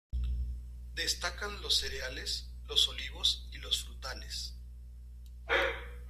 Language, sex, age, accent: Spanish, male, 50-59, México